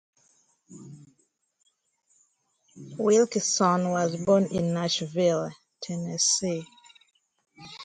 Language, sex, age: English, female, 19-29